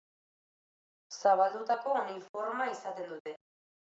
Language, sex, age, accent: Basque, female, 19-29, Mendebalekoa (Araba, Bizkaia, Gipuzkoako mendebaleko herri batzuk)